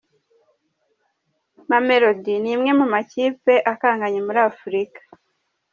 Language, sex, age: Kinyarwanda, male, 30-39